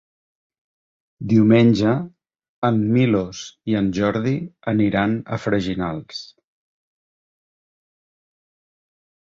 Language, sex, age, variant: Catalan, male, 50-59, Central